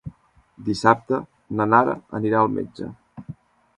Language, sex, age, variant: Catalan, male, 19-29, Central